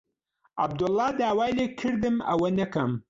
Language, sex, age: Central Kurdish, male, 40-49